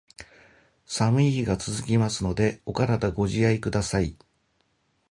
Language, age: Japanese, 50-59